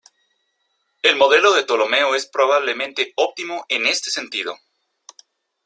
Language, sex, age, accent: Spanish, male, 19-29, México